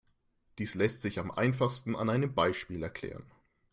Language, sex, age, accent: German, male, 19-29, Deutschland Deutsch